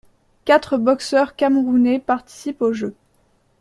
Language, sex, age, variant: French, female, 19-29, Français de métropole